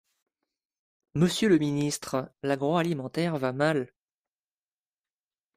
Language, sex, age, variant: French, male, 19-29, Français de métropole